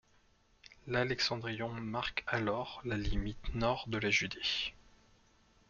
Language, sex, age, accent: French, male, 30-39, Français de l'ouest de la France